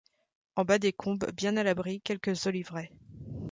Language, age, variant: French, 30-39, Français de métropole